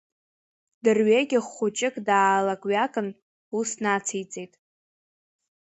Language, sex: Abkhazian, female